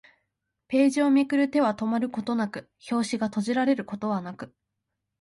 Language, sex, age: Japanese, female, under 19